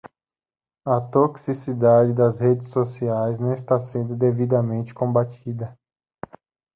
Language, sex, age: Portuguese, male, 19-29